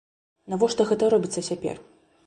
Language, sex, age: Belarusian, female, 19-29